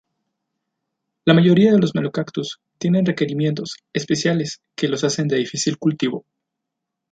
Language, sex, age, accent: Spanish, male, 19-29, México